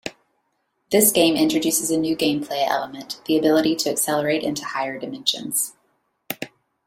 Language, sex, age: English, female, 19-29